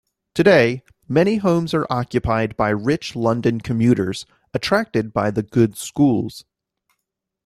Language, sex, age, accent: English, male, 30-39, United States English